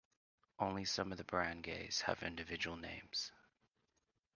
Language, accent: English, United States English